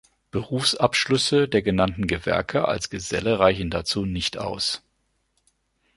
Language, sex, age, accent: German, male, 50-59, Deutschland Deutsch